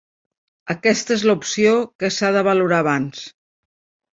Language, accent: Catalan, Barceloní